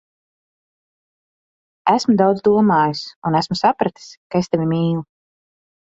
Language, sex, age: Latvian, female, 19-29